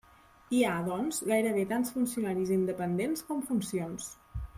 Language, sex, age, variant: Catalan, female, 30-39, Central